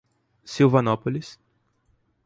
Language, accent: Portuguese, Mineiro